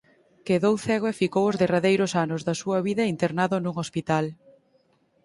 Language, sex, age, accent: Galician, female, 19-29, Oriental (común en zona oriental)